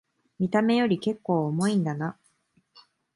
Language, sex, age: Japanese, female, 19-29